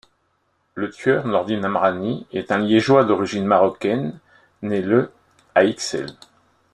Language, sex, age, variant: French, male, 50-59, Français de métropole